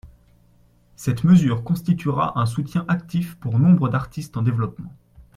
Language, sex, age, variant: French, male, 19-29, Français de métropole